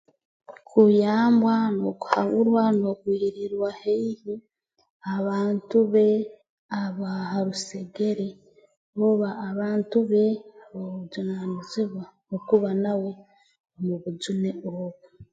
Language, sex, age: Tooro, female, 19-29